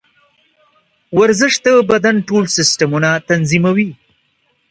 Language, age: Pashto, 19-29